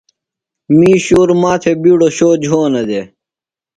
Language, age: Phalura, under 19